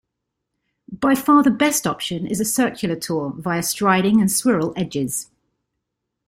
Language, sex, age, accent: English, female, 40-49, England English